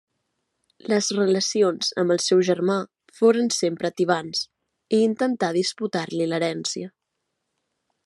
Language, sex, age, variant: Catalan, female, 19-29, Central